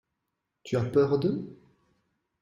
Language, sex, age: French, male, 19-29